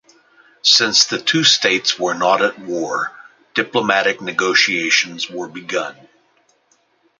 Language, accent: English, United States English